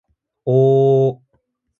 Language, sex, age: Japanese, male, 19-29